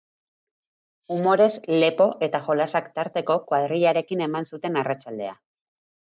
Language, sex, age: Basque, female, 40-49